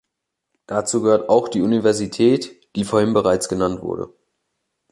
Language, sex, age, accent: German, male, under 19, Deutschland Deutsch